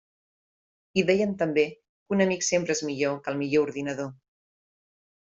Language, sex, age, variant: Catalan, female, 40-49, Central